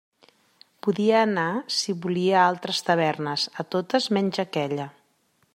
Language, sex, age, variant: Catalan, female, 40-49, Central